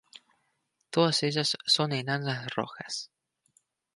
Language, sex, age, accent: Spanish, male, 19-29, Rioplatense: Argentina, Uruguay, este de Bolivia, Paraguay